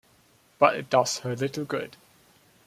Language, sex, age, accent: English, male, 19-29, England English